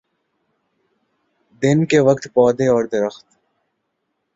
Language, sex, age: Urdu, male, 19-29